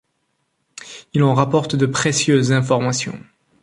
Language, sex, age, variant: French, male, 19-29, Français du nord de l'Afrique